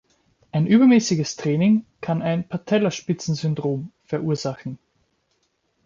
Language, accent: German, Österreichisches Deutsch